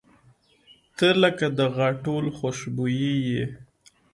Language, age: Pashto, 19-29